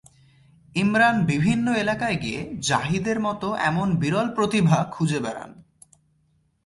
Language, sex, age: Bengali, male, 19-29